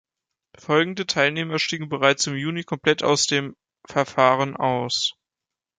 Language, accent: German, Deutschland Deutsch